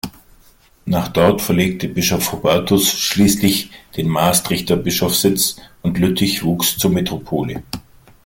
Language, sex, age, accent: German, male, 40-49, Deutschland Deutsch